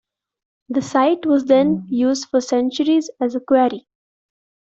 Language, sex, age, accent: English, female, 19-29, India and South Asia (India, Pakistan, Sri Lanka)